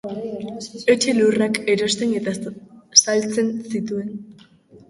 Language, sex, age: Basque, female, under 19